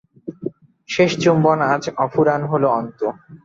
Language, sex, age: Bengali, male, 19-29